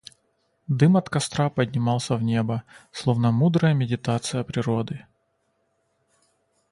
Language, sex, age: Russian, male, 30-39